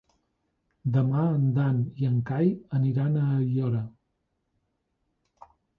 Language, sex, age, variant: Catalan, male, 40-49, Nord-Occidental